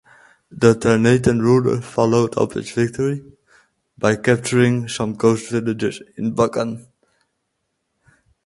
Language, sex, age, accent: English, male, 30-39, United States English